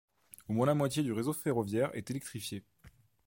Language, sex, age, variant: French, male, 19-29, Français de métropole